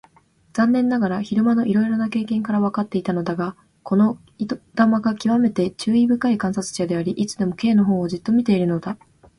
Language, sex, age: Japanese, female, 19-29